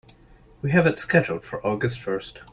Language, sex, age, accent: English, male, 19-29, United States English